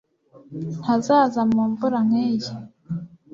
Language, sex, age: Kinyarwanda, female, 19-29